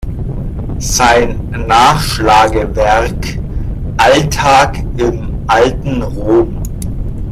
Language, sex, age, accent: German, male, 30-39, Deutschland Deutsch